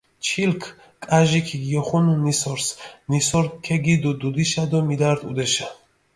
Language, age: Mingrelian, 30-39